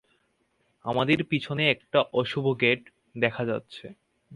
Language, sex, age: Bengali, male, 19-29